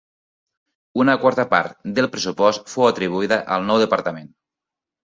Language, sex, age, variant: Catalan, male, 40-49, Nord-Occidental